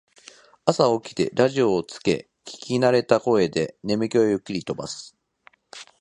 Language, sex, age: Japanese, female, 19-29